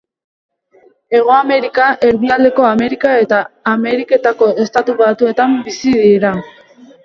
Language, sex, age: Basque, female, 19-29